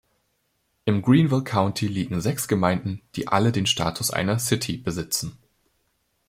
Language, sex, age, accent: German, male, 19-29, Deutschland Deutsch